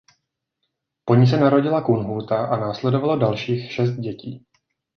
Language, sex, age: Czech, male, 40-49